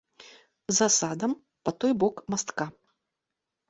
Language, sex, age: Belarusian, female, 40-49